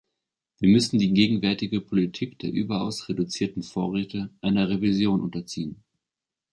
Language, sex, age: German, male, 19-29